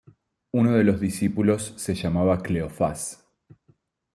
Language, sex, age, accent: Spanish, male, 30-39, Rioplatense: Argentina, Uruguay, este de Bolivia, Paraguay